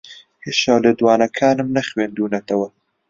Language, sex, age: Central Kurdish, male, under 19